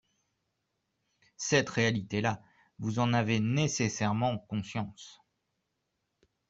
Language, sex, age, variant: French, male, 40-49, Français de métropole